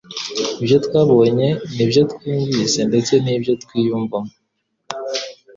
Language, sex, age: Kinyarwanda, female, 30-39